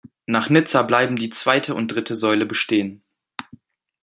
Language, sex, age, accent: German, male, under 19, Deutschland Deutsch